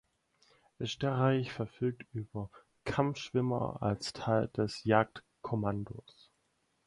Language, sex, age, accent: German, male, 19-29, Deutschland Deutsch